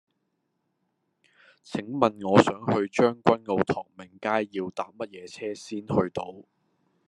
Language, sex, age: Cantonese, male, 19-29